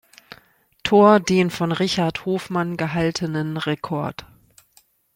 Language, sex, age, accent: German, female, 40-49, Deutschland Deutsch